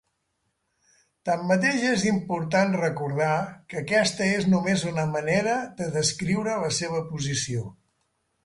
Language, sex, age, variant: Catalan, male, 70-79, Central